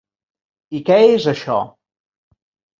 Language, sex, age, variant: Catalan, male, 50-59, Central